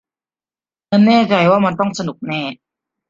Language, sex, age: Thai, male, under 19